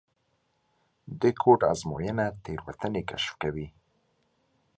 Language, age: Pashto, 19-29